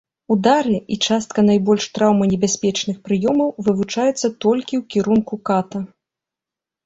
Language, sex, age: Belarusian, female, 30-39